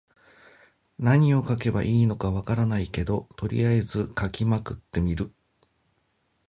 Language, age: Japanese, 50-59